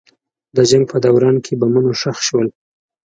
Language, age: Pashto, 30-39